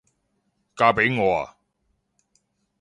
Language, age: Cantonese, 40-49